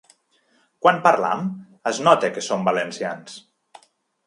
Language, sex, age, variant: Catalan, male, 30-39, Nord-Occidental